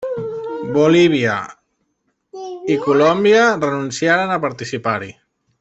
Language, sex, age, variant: Catalan, male, 30-39, Central